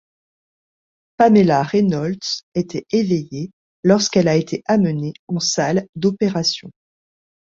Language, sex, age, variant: French, female, 40-49, Français de métropole